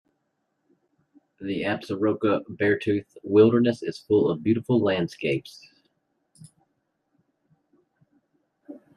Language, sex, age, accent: English, male, 30-39, United States English